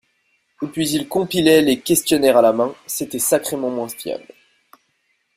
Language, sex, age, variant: French, male, 19-29, Français de métropole